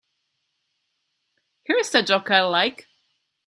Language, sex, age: English, female, 30-39